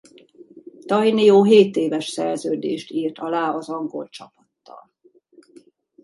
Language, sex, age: Hungarian, female, 50-59